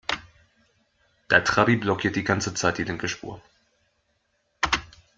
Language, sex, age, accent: German, male, 19-29, Deutschland Deutsch